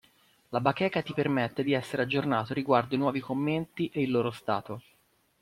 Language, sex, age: Italian, male, 30-39